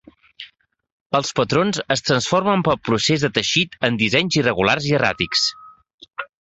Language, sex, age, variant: Catalan, male, 40-49, Central